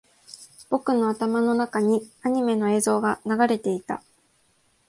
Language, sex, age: Japanese, female, 19-29